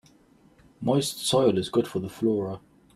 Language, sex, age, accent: English, male, 30-39, England English